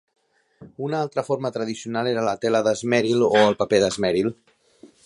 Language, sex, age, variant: Catalan, male, 30-39, Central